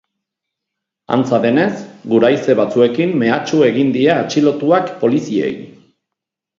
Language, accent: Basque, Erdialdekoa edo Nafarra (Gipuzkoa, Nafarroa)